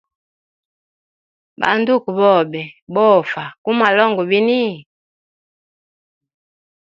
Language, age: Hemba, 19-29